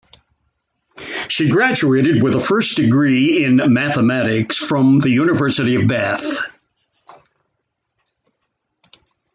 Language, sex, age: English, male, 80-89